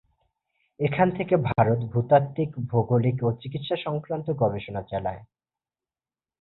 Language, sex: Bengali, male